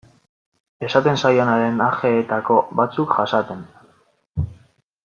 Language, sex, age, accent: Basque, male, 19-29, Mendebalekoa (Araba, Bizkaia, Gipuzkoako mendebaleko herri batzuk)